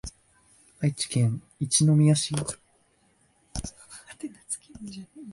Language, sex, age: Japanese, male, 19-29